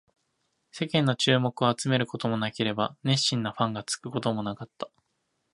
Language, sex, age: Japanese, male, 19-29